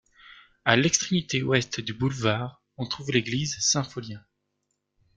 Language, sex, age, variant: French, male, 19-29, Français de métropole